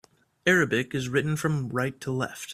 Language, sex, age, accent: English, male, 19-29, United States English